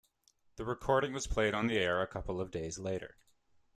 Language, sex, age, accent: English, male, 19-29, Canadian English